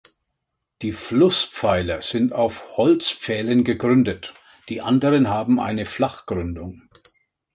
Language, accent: German, Deutschland Deutsch